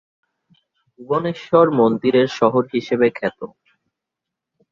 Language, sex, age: Bengali, male, 19-29